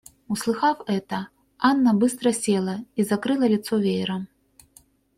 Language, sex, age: Russian, female, 40-49